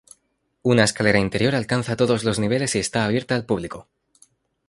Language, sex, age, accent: Spanish, male, 19-29, España: Centro-Sur peninsular (Madrid, Toledo, Castilla-La Mancha)